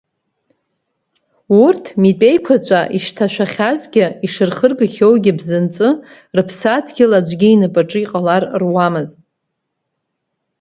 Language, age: Abkhazian, 30-39